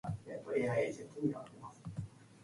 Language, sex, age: English, female, 19-29